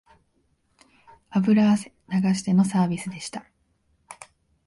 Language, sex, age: Japanese, female, 19-29